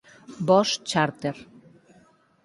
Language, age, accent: Galician, 40-49, Oriental (común en zona oriental)